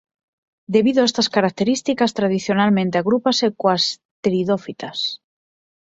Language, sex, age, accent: Galician, female, 19-29, Normativo (estándar)